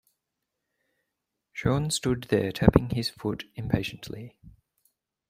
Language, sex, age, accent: English, male, 40-49, Australian English